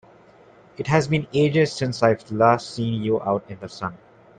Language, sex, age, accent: English, male, 19-29, India and South Asia (India, Pakistan, Sri Lanka)